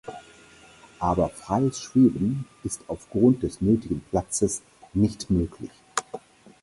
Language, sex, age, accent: German, male, 60-69, Deutschland Deutsch